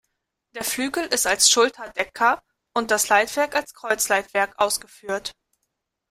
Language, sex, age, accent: German, female, 19-29, Deutschland Deutsch